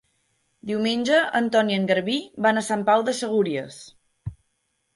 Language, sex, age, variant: Catalan, female, 19-29, Central